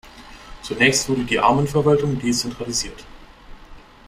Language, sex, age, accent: German, male, under 19, Deutschland Deutsch